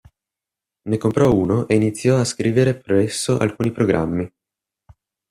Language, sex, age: Italian, male, 19-29